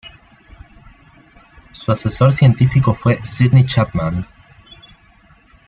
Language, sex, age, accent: Spanish, male, 19-29, Andino-Pacífico: Colombia, Perú, Ecuador, oeste de Bolivia y Venezuela andina